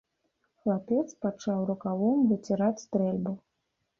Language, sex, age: Belarusian, female, 30-39